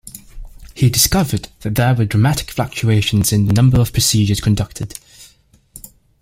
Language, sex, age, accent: English, male, 19-29, England English